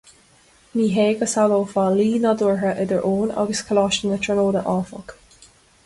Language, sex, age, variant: Irish, female, 19-29, Gaeilge na Mumhan